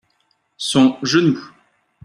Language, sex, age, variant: French, male, 19-29, Français de métropole